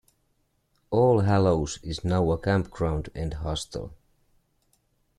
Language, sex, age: English, male, 30-39